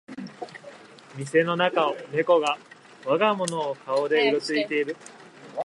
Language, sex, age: Japanese, male, 19-29